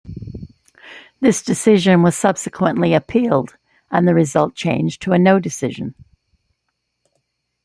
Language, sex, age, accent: English, female, 60-69, United States English